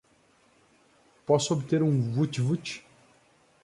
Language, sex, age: Portuguese, male, 19-29